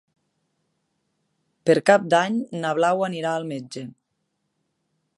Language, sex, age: Catalan, female, 19-29